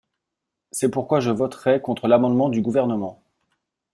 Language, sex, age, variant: French, male, 40-49, Français de métropole